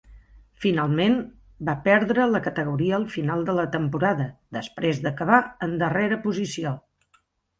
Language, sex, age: Catalan, female, 60-69